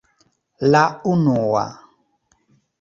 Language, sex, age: Esperanto, male, 40-49